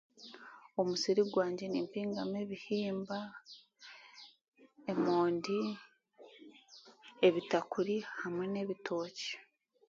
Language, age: Chiga, 19-29